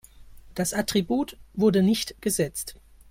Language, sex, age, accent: German, male, 19-29, Deutschland Deutsch